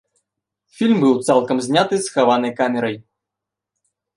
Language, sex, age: Belarusian, male, 19-29